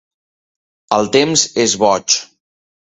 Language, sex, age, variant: Catalan, male, 40-49, Central